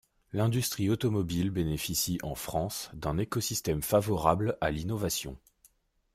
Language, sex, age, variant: French, male, 30-39, Français de métropole